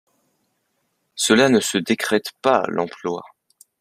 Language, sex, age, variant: French, male, under 19, Français de métropole